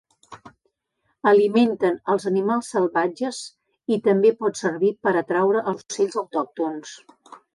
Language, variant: Catalan, Central